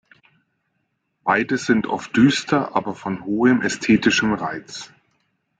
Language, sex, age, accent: German, male, 40-49, Deutschland Deutsch